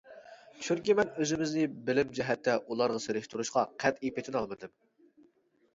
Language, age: Uyghur, 19-29